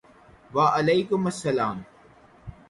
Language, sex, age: Urdu, male, 19-29